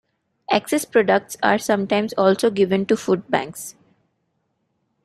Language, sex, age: English, female, 19-29